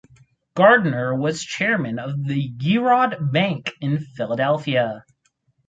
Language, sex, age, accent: English, male, under 19, United States English